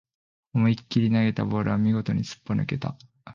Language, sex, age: Japanese, male, 19-29